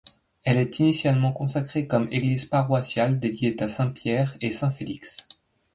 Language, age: French, 30-39